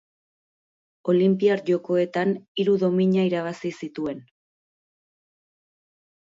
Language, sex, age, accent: Basque, female, 30-39, Erdialdekoa edo Nafarra (Gipuzkoa, Nafarroa)